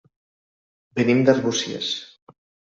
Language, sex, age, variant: Catalan, male, 30-39, Nord-Occidental